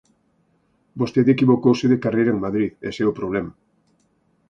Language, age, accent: Galician, 50-59, Central (gheada)